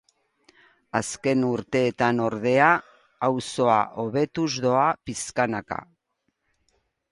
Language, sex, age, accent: Basque, female, 60-69, Erdialdekoa edo Nafarra (Gipuzkoa, Nafarroa)